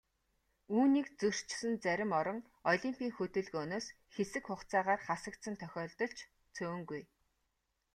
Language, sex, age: Mongolian, female, 30-39